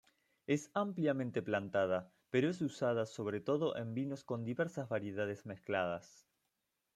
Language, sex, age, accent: Spanish, male, 30-39, Rioplatense: Argentina, Uruguay, este de Bolivia, Paraguay